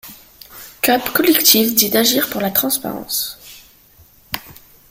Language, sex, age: French, female, 19-29